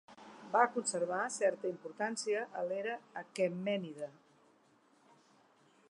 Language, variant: Catalan, Central